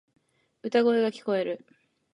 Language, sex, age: Japanese, female, 19-29